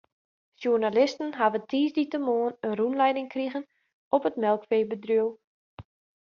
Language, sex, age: Western Frisian, female, 30-39